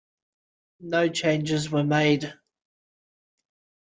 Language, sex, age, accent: English, male, 30-39, Australian English